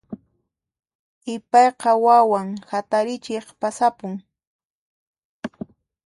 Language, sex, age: Puno Quechua, female, 30-39